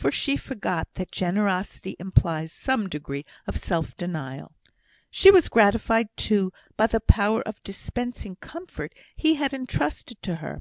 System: none